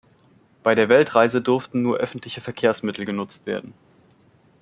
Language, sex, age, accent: German, male, 30-39, Deutschland Deutsch